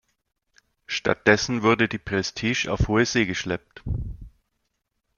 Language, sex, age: German, male, 30-39